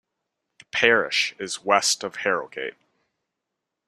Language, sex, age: English, male, 19-29